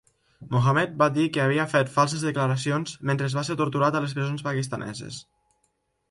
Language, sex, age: Catalan, male, under 19